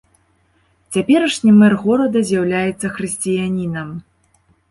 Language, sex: Belarusian, female